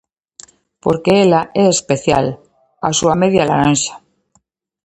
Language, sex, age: Galician, female, 50-59